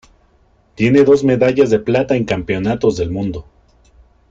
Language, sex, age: Spanish, male, 30-39